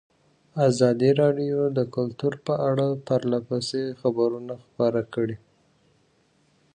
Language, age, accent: Pashto, 19-29, کندهاری لهجه